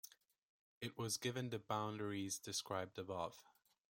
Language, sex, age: English, male, 19-29